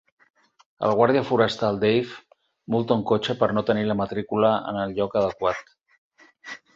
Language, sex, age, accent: Catalan, male, 50-59, Barcelonès